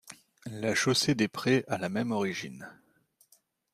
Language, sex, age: French, male, 30-39